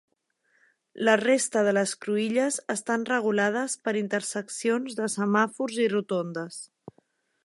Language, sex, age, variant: Catalan, female, 30-39, Central